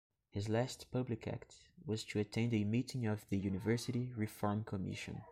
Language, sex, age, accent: English, male, 19-29, United States English